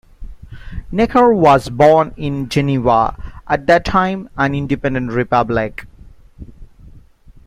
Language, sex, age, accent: English, male, 30-39, India and South Asia (India, Pakistan, Sri Lanka)